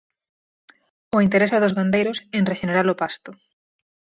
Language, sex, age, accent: Galician, female, 30-39, Normativo (estándar)